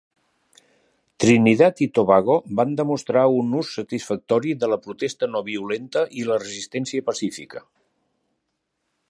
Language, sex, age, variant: Catalan, male, 60-69, Central